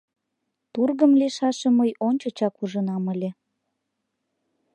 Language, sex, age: Mari, female, 19-29